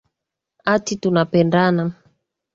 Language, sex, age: Swahili, female, 30-39